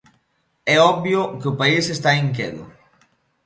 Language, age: Galician, 19-29